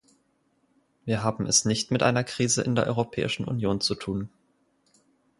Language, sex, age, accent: German, male, 19-29, Deutschland Deutsch